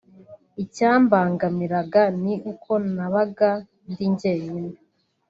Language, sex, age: Kinyarwanda, female, under 19